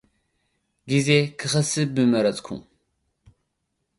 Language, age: Tigrinya, 19-29